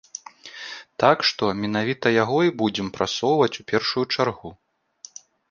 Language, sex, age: Belarusian, male, 30-39